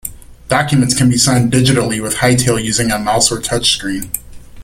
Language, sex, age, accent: English, male, 30-39, United States English